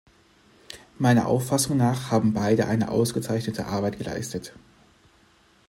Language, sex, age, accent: German, male, 30-39, Deutschland Deutsch